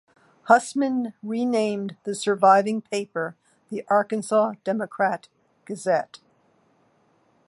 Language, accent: English, United States English